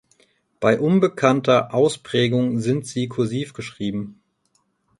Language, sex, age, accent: German, male, 30-39, Deutschland Deutsch